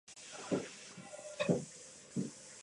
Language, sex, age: Japanese, female, 19-29